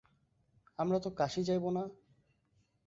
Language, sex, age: Bengali, male, 19-29